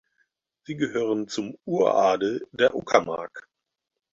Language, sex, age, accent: German, male, 50-59, Deutschland Deutsch